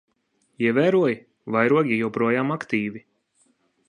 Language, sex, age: Latvian, male, 30-39